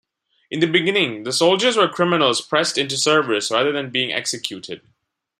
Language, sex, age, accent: English, male, under 19, India and South Asia (India, Pakistan, Sri Lanka)